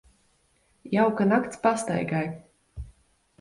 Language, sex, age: Latvian, female, 19-29